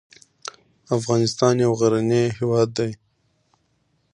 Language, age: Pashto, 19-29